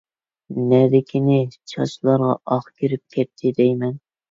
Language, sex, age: Uyghur, male, 19-29